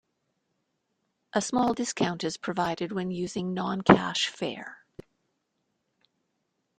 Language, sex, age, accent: English, female, 50-59, Canadian English